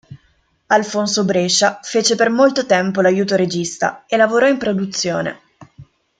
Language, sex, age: Italian, female, 19-29